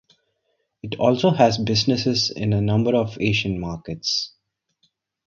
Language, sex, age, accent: English, male, 30-39, India and South Asia (India, Pakistan, Sri Lanka)